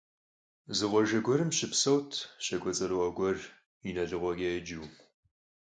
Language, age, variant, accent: Kabardian, 19-29, Адыгэбзэ (Къэбэрдей, Кирил, псоми зэдай), Джылэхъстэней (Gilahsteney)